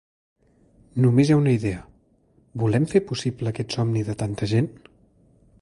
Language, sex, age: Catalan, male, 19-29